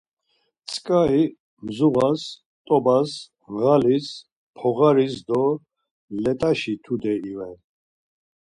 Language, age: Laz, 60-69